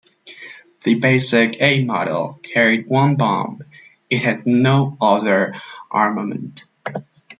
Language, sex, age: English, male, 19-29